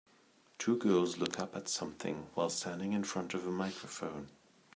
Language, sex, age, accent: English, male, 30-39, England English